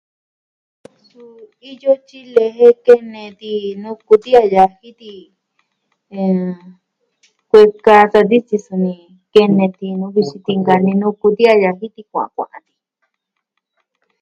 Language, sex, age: Southwestern Tlaxiaco Mixtec, female, 60-69